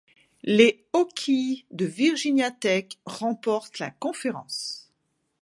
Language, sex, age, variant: French, female, 50-59, Français de métropole